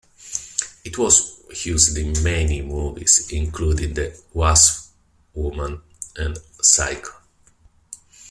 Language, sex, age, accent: English, male, 50-59, England English